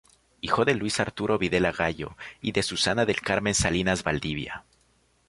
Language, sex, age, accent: Spanish, male, under 19, Andino-Pacífico: Colombia, Perú, Ecuador, oeste de Bolivia y Venezuela andina